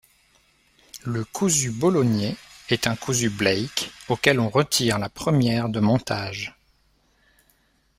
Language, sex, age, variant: French, male, 30-39, Français de métropole